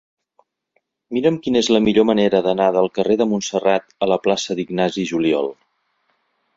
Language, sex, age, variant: Catalan, male, 40-49, Central